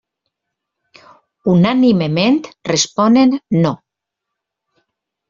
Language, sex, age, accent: Catalan, female, 50-59, valencià